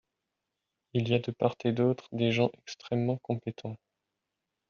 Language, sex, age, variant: French, male, 19-29, Français de métropole